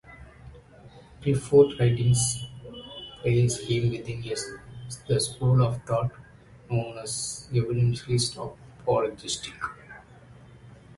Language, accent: English, India and South Asia (India, Pakistan, Sri Lanka)